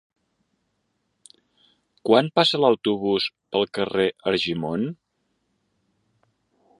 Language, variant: Catalan, Central